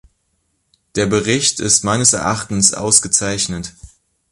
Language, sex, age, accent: German, male, 19-29, Deutschland Deutsch